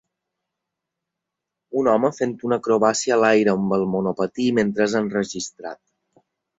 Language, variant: Catalan, Balear